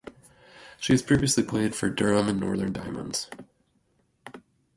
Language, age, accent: English, 30-39, United States English